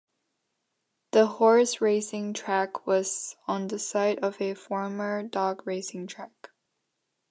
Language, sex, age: English, female, under 19